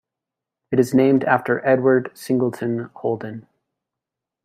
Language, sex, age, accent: English, male, 30-39, United States English